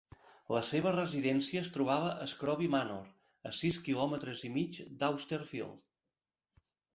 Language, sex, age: Catalan, male, 50-59